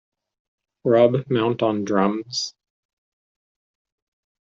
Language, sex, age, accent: English, male, 30-39, United States English